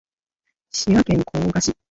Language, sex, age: Japanese, female, 19-29